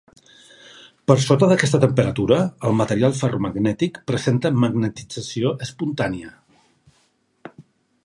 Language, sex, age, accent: Catalan, male, 50-59, Barceloní